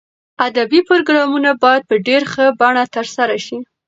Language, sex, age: Pashto, female, under 19